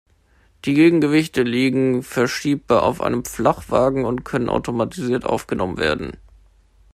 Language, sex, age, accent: German, male, 19-29, Deutschland Deutsch